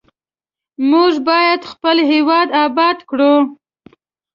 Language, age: Pashto, 19-29